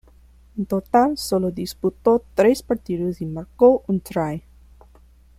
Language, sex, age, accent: Spanish, female, 19-29, España: Centro-Sur peninsular (Madrid, Toledo, Castilla-La Mancha)